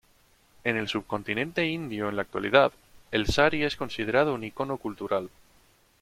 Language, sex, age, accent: Spanish, male, 19-29, España: Norte peninsular (Asturias, Castilla y León, Cantabria, País Vasco, Navarra, Aragón, La Rioja, Guadalajara, Cuenca)